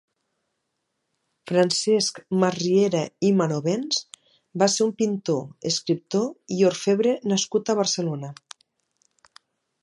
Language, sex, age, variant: Catalan, female, 40-49, Nord-Occidental